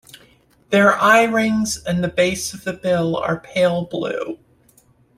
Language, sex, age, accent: English, female, 30-39, United States English